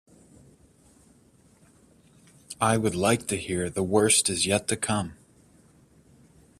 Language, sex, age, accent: English, male, 19-29, United States English